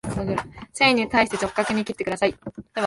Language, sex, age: Japanese, female, 19-29